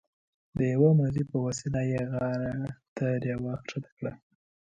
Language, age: Pashto, under 19